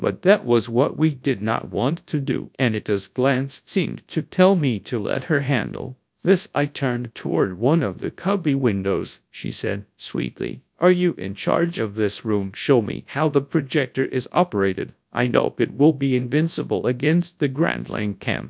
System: TTS, GradTTS